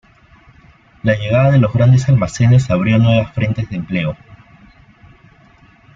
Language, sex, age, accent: Spanish, male, 19-29, Andino-Pacífico: Colombia, Perú, Ecuador, oeste de Bolivia y Venezuela andina